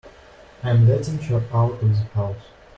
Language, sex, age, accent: English, male, 19-29, United States English